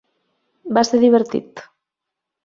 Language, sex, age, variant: Catalan, female, 19-29, Nord-Occidental